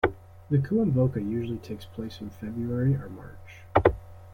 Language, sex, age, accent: English, male, 19-29, United States English